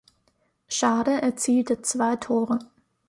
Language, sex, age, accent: German, female, 19-29, Österreichisches Deutsch